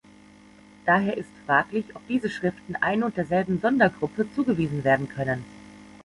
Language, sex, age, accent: German, female, 40-49, Deutschland Deutsch